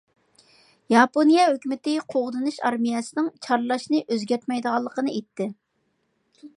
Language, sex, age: Uyghur, female, 40-49